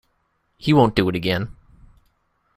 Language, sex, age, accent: English, male, under 19, Canadian English